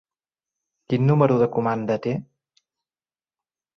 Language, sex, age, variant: Catalan, male, 40-49, Central